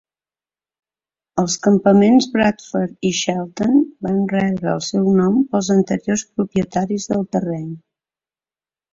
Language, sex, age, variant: Catalan, female, 50-59, Central